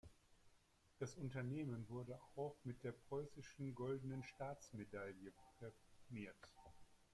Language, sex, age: German, male, 60-69